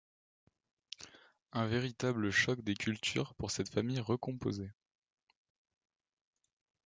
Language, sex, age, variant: French, male, 19-29, Français de métropole